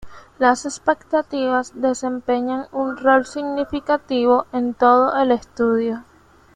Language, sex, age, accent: Spanish, female, under 19, Caribe: Cuba, Venezuela, Puerto Rico, República Dominicana, Panamá, Colombia caribeña, México caribeño, Costa del golfo de México